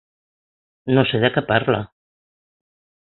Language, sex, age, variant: Catalan, female, 60-69, Central